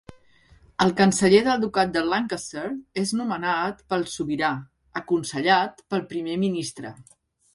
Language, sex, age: Catalan, female, 50-59